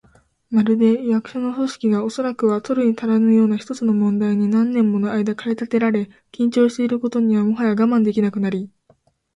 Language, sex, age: Japanese, female, 19-29